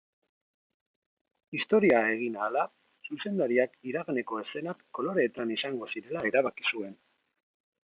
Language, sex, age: Basque, male, 30-39